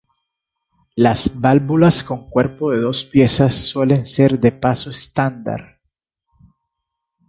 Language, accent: Spanish, Caribe: Cuba, Venezuela, Puerto Rico, República Dominicana, Panamá, Colombia caribeña, México caribeño, Costa del golfo de México